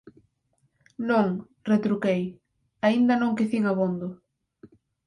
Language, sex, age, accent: Galician, female, 19-29, Atlántico (seseo e gheada)